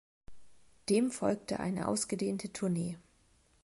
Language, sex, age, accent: German, female, 30-39, Deutschland Deutsch